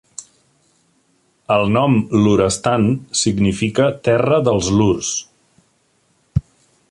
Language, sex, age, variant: Catalan, male, 50-59, Central